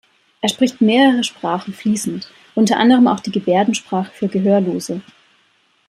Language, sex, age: German, female, 30-39